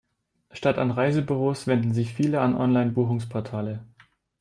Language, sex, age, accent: German, male, 19-29, Deutschland Deutsch